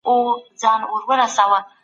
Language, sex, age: Pashto, female, 19-29